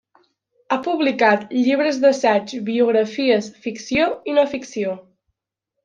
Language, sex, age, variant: Catalan, female, under 19, Central